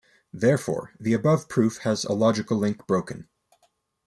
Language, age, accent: English, 19-29, United States English